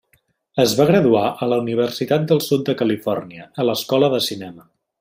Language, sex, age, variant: Catalan, male, 19-29, Central